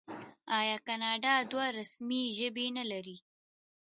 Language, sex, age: Pashto, female, under 19